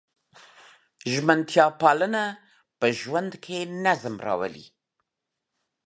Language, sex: Pashto, female